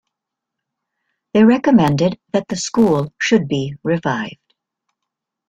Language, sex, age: English, female, 60-69